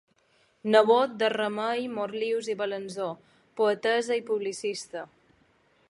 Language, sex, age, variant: Catalan, female, 19-29, Balear